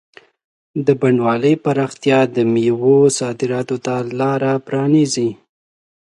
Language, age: Pashto, 19-29